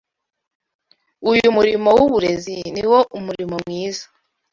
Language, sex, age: Kinyarwanda, female, 19-29